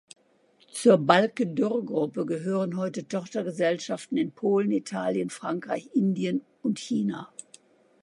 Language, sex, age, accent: German, female, 60-69, Deutschland Deutsch